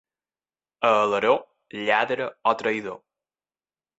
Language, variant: Catalan, Balear